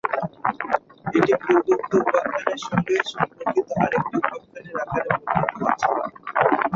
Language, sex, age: Bengali, male, 19-29